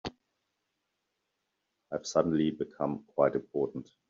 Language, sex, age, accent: English, male, 40-49, Australian English